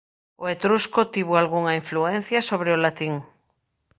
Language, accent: Galician, Normativo (estándar)